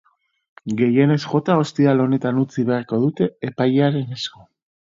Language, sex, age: Basque, male, 30-39